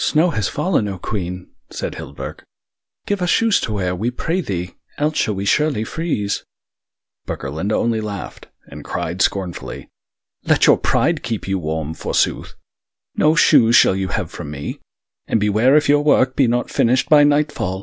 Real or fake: real